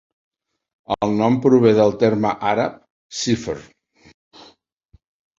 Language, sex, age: Catalan, male, 60-69